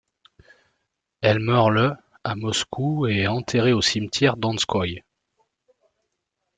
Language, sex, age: French, male, 30-39